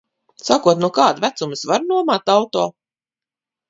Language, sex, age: Latvian, female, 50-59